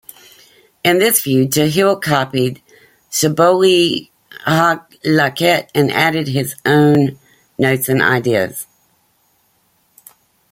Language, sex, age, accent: English, female, 50-59, United States English